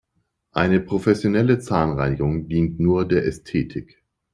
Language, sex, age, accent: German, male, 40-49, Deutschland Deutsch